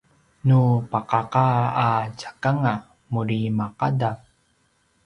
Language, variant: Paiwan, pinayuanan a kinaikacedasan (東排灣語)